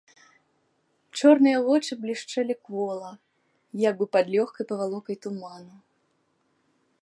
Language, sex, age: Belarusian, female, 19-29